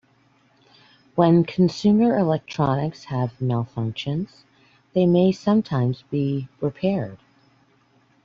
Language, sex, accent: English, female, United States English